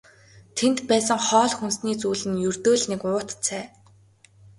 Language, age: Mongolian, 19-29